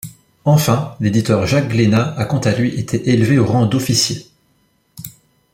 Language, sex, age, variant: French, male, 19-29, Français de métropole